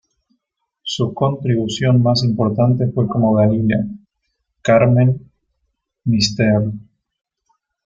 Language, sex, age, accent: Spanish, male, 30-39, Rioplatense: Argentina, Uruguay, este de Bolivia, Paraguay